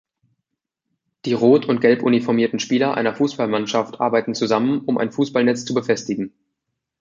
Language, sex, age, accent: German, male, 19-29, Deutschland Deutsch